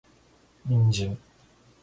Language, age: Japanese, 30-39